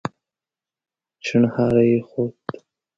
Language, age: Pashto, 19-29